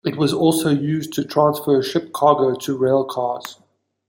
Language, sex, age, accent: English, female, 40-49, Southern African (South Africa, Zimbabwe, Namibia)